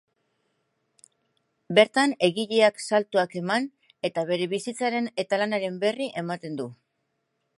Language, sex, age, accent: Basque, female, 50-59, Mendebalekoa (Araba, Bizkaia, Gipuzkoako mendebaleko herri batzuk)